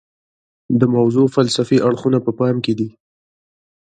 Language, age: Pashto, 19-29